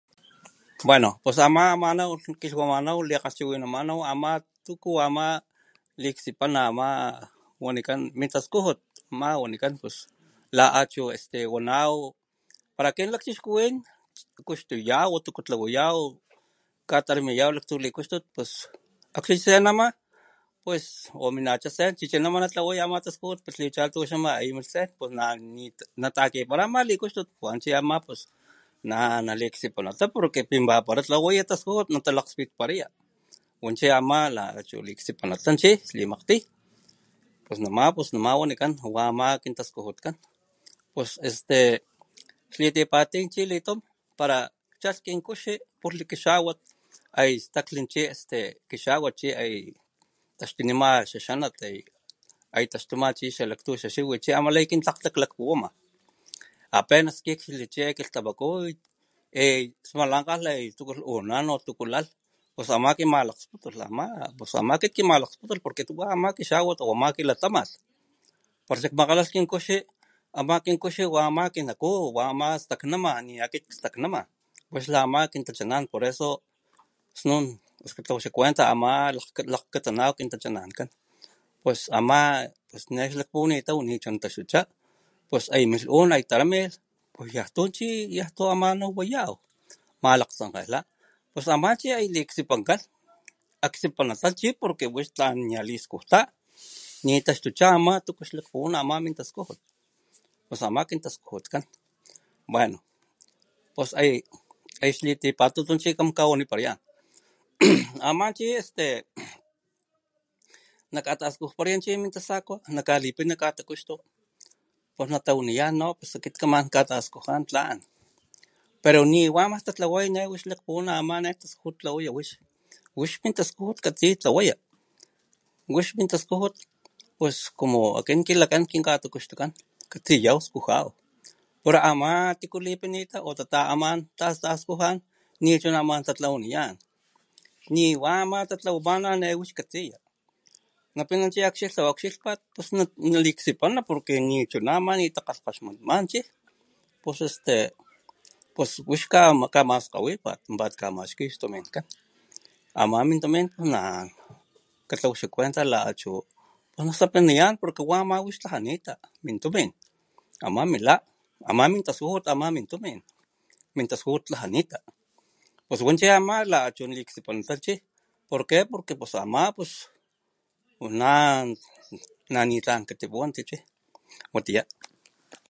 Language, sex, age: Papantla Totonac, male, 60-69